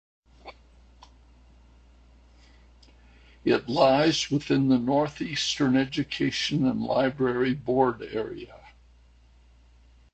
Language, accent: English, United States English